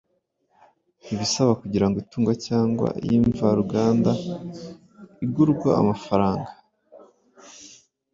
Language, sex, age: Kinyarwanda, male, 19-29